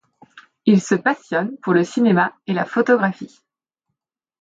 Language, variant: French, Français de métropole